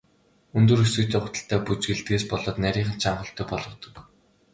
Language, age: Mongolian, 19-29